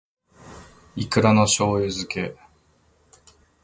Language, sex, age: Japanese, male, 30-39